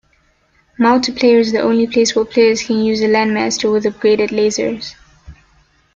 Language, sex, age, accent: English, female, 19-29, United States English